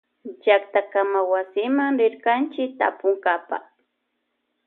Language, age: Loja Highland Quichua, 19-29